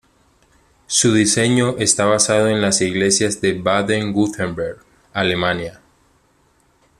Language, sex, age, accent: Spanish, male, 19-29, Caribe: Cuba, Venezuela, Puerto Rico, República Dominicana, Panamá, Colombia caribeña, México caribeño, Costa del golfo de México